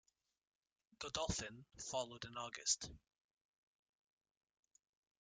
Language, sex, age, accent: English, male, 19-29, United States English